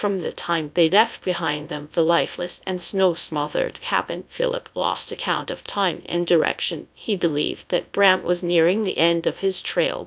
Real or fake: fake